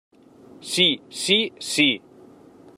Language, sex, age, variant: Catalan, male, 40-49, Central